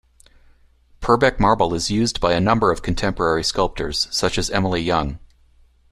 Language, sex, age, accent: English, male, 40-49, United States English